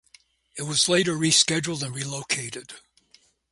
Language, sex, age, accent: English, male, 70-79, United States English